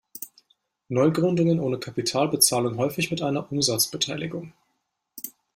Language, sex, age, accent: German, male, 19-29, Deutschland Deutsch